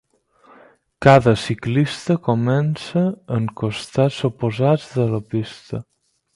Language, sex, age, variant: Catalan, male, 19-29, Balear